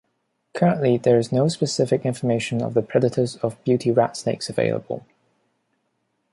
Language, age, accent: English, 19-29, Hong Kong English